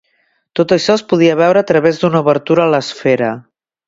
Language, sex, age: Catalan, female, 50-59